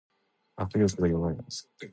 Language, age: Japanese, 19-29